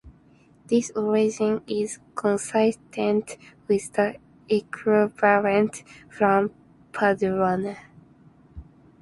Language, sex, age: English, female, under 19